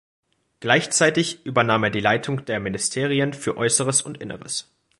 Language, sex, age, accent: German, male, under 19, Deutschland Deutsch